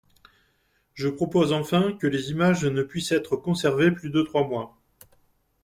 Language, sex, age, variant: French, male, 40-49, Français de métropole